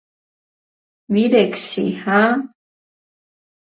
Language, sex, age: Mingrelian, female, 19-29